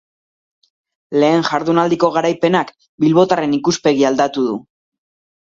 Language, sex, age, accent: Basque, female, 30-39, Mendebalekoa (Araba, Bizkaia, Gipuzkoako mendebaleko herri batzuk)